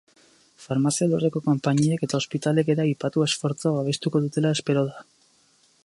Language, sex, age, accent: Basque, male, 19-29, Erdialdekoa edo Nafarra (Gipuzkoa, Nafarroa)